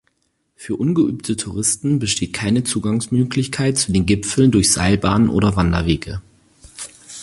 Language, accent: German, Deutschland Deutsch